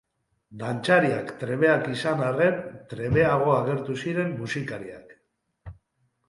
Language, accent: Basque, Mendebalekoa (Araba, Bizkaia, Gipuzkoako mendebaleko herri batzuk)